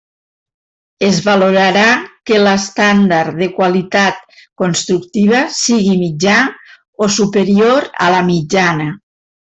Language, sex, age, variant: Catalan, female, 50-59, Nord-Occidental